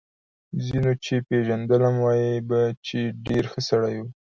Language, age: Pashto, 19-29